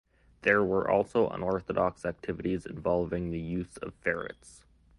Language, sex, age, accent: English, male, 19-29, United States English